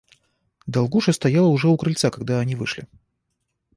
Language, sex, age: Russian, male, 30-39